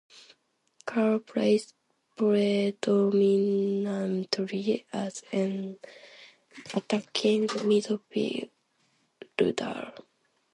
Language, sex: English, female